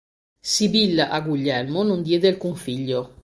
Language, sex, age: Italian, female, 60-69